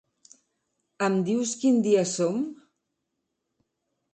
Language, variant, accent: Catalan, Central, central